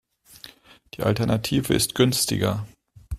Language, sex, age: German, male, 40-49